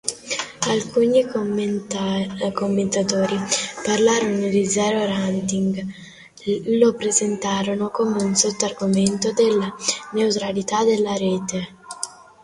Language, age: Italian, 40-49